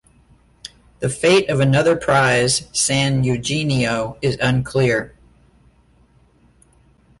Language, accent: English, United States English